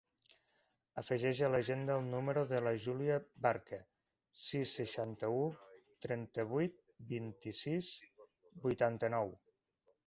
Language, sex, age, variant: Catalan, male, 40-49, Central